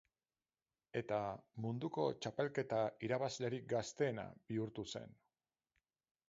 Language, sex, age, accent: Basque, male, 40-49, Mendebalekoa (Araba, Bizkaia, Gipuzkoako mendebaleko herri batzuk)